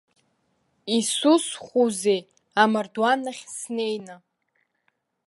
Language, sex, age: Abkhazian, female, under 19